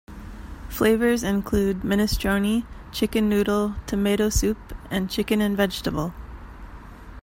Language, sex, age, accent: English, female, 30-39, United States English